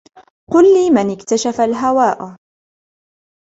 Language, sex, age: Arabic, female, 19-29